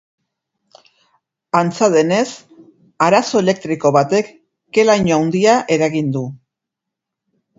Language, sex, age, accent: Basque, female, 50-59, Erdialdekoa edo Nafarra (Gipuzkoa, Nafarroa)